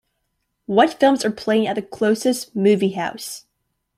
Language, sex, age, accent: English, female, under 19, United States English